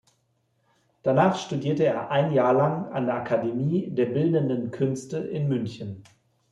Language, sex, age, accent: German, male, 40-49, Deutschland Deutsch